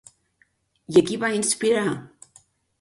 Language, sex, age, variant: Catalan, female, 40-49, Septentrional